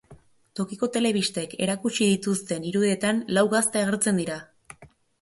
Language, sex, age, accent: Basque, female, 19-29, Erdialdekoa edo Nafarra (Gipuzkoa, Nafarroa)